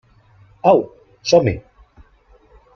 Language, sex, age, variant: Catalan, male, 40-49, Central